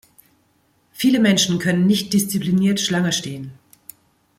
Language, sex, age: German, female, 40-49